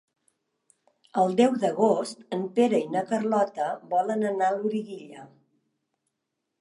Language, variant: Catalan, Septentrional